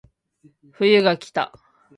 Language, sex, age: Japanese, female, 19-29